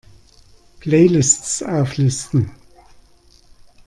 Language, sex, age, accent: German, male, 50-59, Deutschland Deutsch